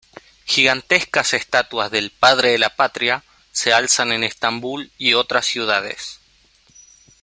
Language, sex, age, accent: Spanish, male, 19-29, Rioplatense: Argentina, Uruguay, este de Bolivia, Paraguay